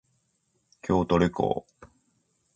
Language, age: Japanese, 40-49